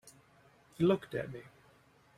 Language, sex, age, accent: English, male, 40-49, United States English